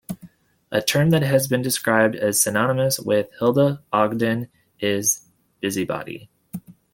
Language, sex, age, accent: English, male, 19-29, United States English